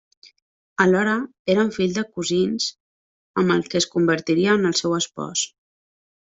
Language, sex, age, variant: Catalan, female, 30-39, Central